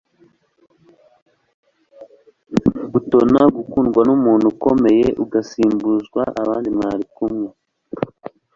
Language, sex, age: Kinyarwanda, male, 19-29